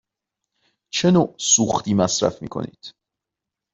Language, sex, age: Persian, male, 30-39